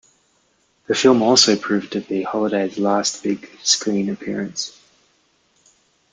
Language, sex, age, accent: English, male, 30-39, Australian English